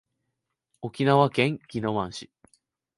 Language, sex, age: Japanese, male, 19-29